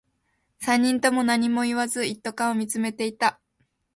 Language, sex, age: Japanese, female, 19-29